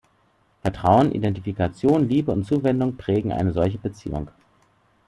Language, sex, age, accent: German, male, 30-39, Deutschland Deutsch